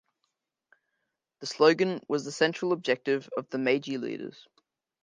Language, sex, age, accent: English, male, under 19, Australian English